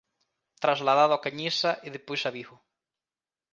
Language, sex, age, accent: Galician, male, 19-29, Atlántico (seseo e gheada)